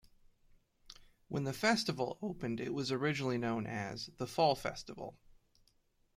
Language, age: English, 19-29